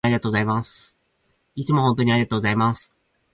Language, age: Japanese, 19-29